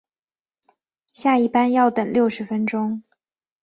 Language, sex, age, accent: Chinese, female, 19-29, 出生地：江苏省